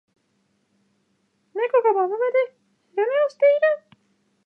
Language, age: Japanese, 19-29